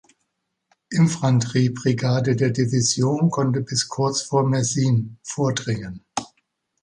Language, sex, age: German, male, 60-69